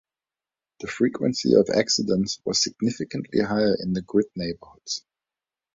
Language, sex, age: English, male, 30-39